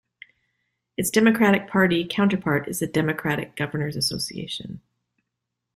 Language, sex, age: English, female, 40-49